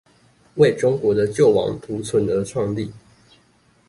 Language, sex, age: Chinese, male, 19-29